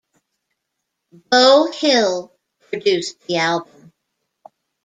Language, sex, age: English, female, 60-69